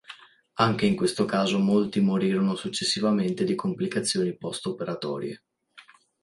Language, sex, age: Italian, male, 19-29